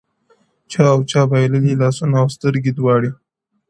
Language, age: Pashto, under 19